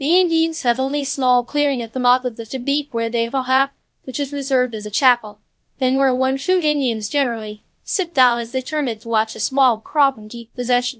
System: TTS, VITS